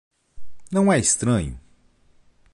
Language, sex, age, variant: Portuguese, male, 30-39, Portuguese (Brasil)